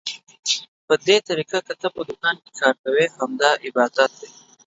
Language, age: Pashto, 19-29